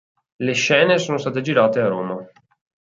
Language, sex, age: Italian, male, 19-29